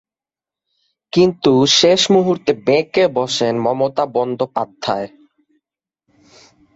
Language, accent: Bengali, Bengali